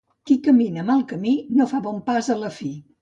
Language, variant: Catalan, Central